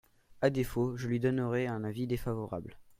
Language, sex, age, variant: French, male, under 19, Français de métropole